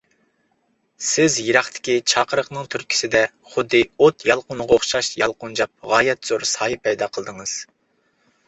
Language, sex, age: Uyghur, male, 40-49